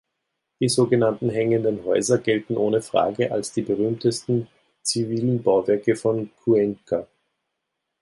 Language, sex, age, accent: German, male, 30-39, Österreichisches Deutsch